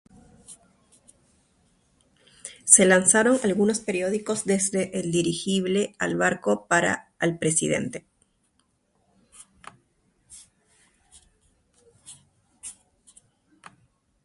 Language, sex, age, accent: Spanish, female, 30-39, Andino-Pacífico: Colombia, Perú, Ecuador, oeste de Bolivia y Venezuela andina